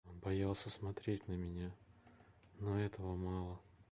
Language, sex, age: Russian, male, 30-39